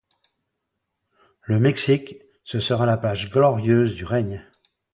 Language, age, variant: French, 70-79, Français de métropole